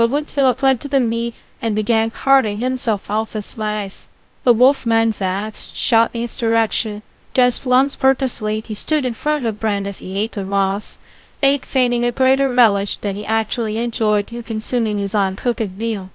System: TTS, VITS